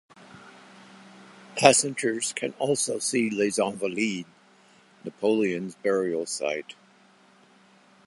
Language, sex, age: English, male, 70-79